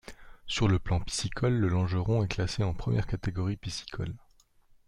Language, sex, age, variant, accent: French, male, 30-39, Français d'Europe, Français de Suisse